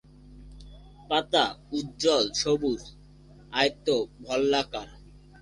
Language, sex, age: Bengali, male, under 19